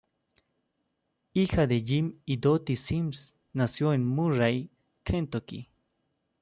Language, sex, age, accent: Spanish, male, 19-29, Andino-Pacífico: Colombia, Perú, Ecuador, oeste de Bolivia y Venezuela andina